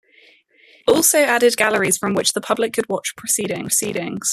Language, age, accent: English, 19-29, England English